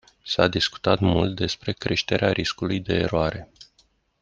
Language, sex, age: Romanian, male, 40-49